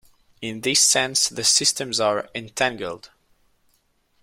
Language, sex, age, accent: English, male, under 19, United States English